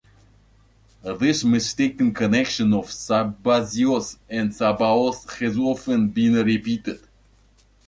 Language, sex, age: English, male, 19-29